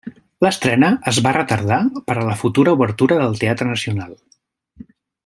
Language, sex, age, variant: Catalan, male, 40-49, Central